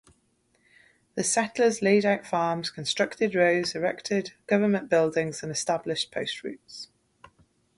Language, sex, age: English, female, 30-39